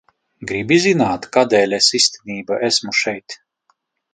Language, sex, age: Latvian, male, 40-49